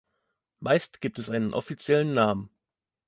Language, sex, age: German, male, 30-39